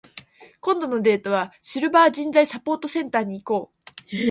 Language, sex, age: Japanese, female, 19-29